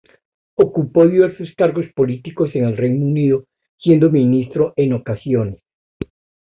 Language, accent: Spanish, Andino-Pacífico: Colombia, Perú, Ecuador, oeste de Bolivia y Venezuela andina